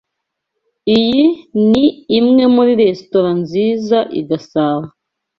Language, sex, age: Kinyarwanda, female, 19-29